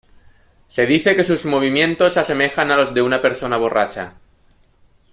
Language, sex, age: Spanish, male, 40-49